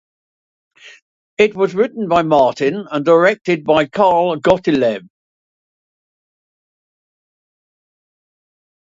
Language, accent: English, England English